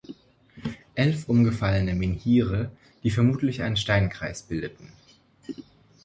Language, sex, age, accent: German, male, 19-29, Deutschland Deutsch